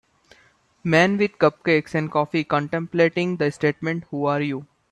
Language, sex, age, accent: English, male, 19-29, India and South Asia (India, Pakistan, Sri Lanka)